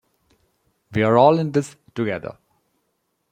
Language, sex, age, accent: English, male, 40-49, India and South Asia (India, Pakistan, Sri Lanka)